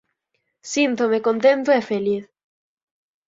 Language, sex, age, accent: Galician, female, 19-29, Atlántico (seseo e gheada)